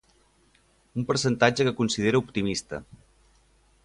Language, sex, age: Catalan, male, 30-39